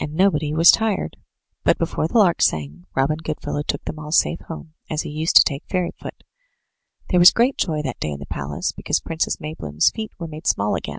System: none